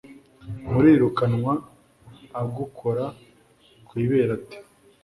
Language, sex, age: Kinyarwanda, male, 19-29